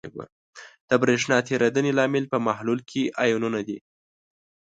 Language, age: Pashto, 19-29